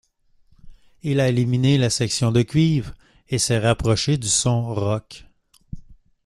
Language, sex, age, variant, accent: French, male, 19-29, Français d'Amérique du Nord, Français du Canada